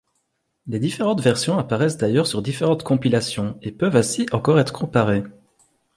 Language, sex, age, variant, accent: French, male, 30-39, Français d'Europe, Français de Belgique